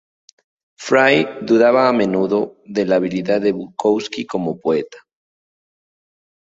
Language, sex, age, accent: Spanish, male, 19-29, México